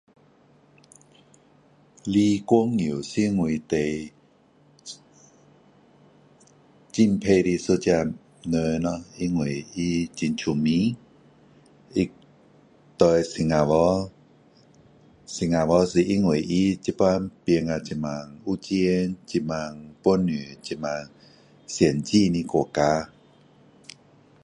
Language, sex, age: Min Dong Chinese, male, 50-59